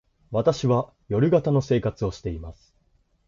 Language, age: Japanese, 19-29